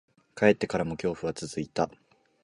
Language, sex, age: Japanese, male, 19-29